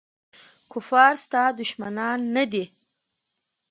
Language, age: Pashto, 19-29